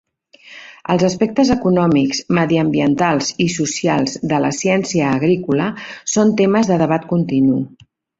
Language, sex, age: Catalan, female, 60-69